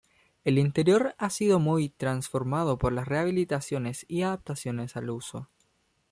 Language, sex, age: Spanish, male, under 19